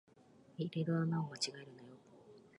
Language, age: Japanese, 50-59